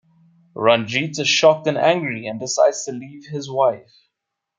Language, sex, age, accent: English, male, 30-39, Southern African (South Africa, Zimbabwe, Namibia)